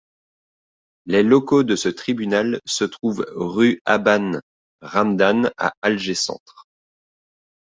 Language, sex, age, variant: French, male, 30-39, Français de métropole